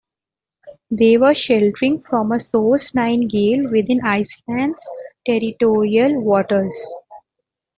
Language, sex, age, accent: English, female, 19-29, India and South Asia (India, Pakistan, Sri Lanka)